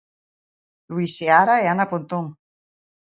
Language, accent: Galician, Atlántico (seseo e gheada)